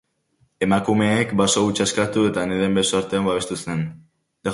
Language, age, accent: Basque, under 19, Erdialdekoa edo Nafarra (Gipuzkoa, Nafarroa)